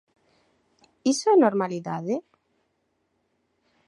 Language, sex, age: Galician, female, 19-29